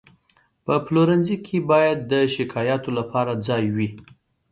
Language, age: Pashto, 30-39